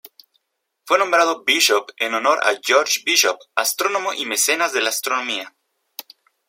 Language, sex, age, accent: Spanish, male, 19-29, México